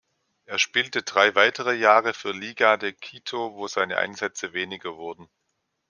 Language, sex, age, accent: German, male, 40-49, Deutschland Deutsch